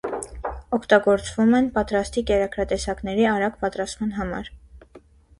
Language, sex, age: Armenian, female, 19-29